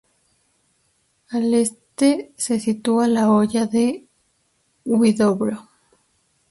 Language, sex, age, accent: Spanish, female, 19-29, México